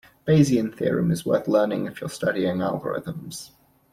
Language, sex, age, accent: English, male, 19-29, England English